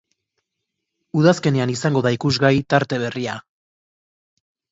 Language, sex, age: Basque, male, 30-39